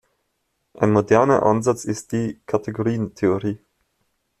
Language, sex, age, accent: German, male, 19-29, Österreichisches Deutsch